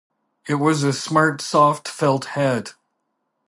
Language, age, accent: English, 50-59, Canadian English